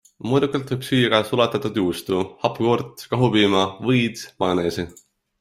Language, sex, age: Estonian, male, 19-29